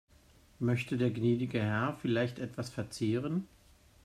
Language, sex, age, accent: German, male, 40-49, Deutschland Deutsch